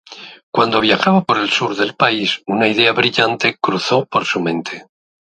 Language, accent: Spanish, España: Centro-Sur peninsular (Madrid, Toledo, Castilla-La Mancha)